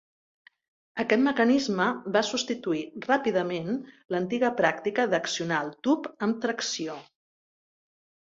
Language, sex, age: Catalan, female, 60-69